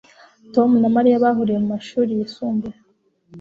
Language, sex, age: Kinyarwanda, female, 19-29